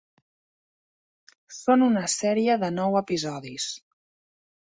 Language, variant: Catalan, Central